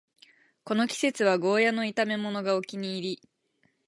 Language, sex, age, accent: Japanese, female, 19-29, 標準語